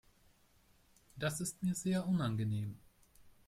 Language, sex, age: German, male, 19-29